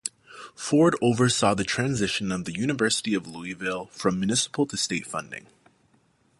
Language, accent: English, Canadian English